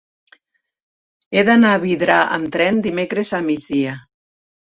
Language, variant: Catalan, Central